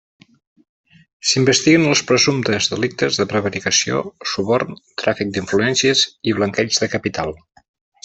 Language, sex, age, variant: Catalan, male, 50-59, Central